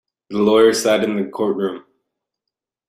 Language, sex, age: English, male, 30-39